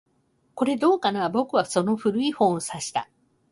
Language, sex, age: Japanese, female, 50-59